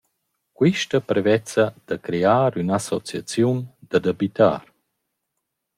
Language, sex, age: Romansh, male, 40-49